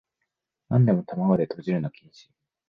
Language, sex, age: Japanese, male, 19-29